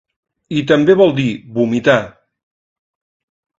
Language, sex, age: Catalan, male, 50-59